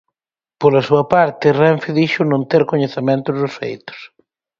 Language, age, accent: Galician, 19-29, Oriental (común en zona oriental)